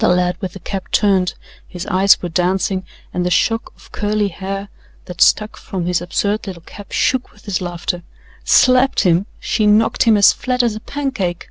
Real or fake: real